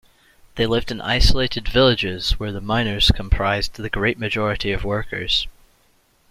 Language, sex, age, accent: English, male, under 19, Scottish English